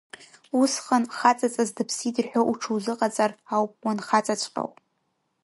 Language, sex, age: Abkhazian, female, 19-29